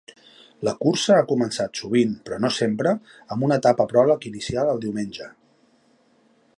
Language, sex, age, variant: Catalan, male, 40-49, Central